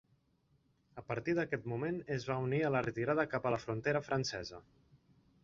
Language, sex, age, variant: Catalan, male, 30-39, Nord-Occidental